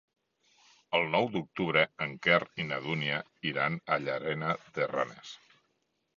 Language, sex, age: Catalan, male, 50-59